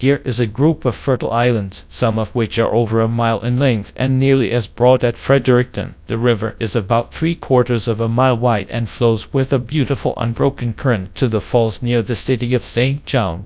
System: TTS, GradTTS